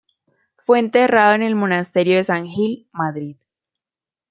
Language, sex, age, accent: Spanish, female, 19-29, Caribe: Cuba, Venezuela, Puerto Rico, República Dominicana, Panamá, Colombia caribeña, México caribeño, Costa del golfo de México